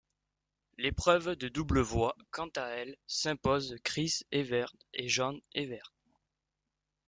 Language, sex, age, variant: French, male, 19-29, Français de métropole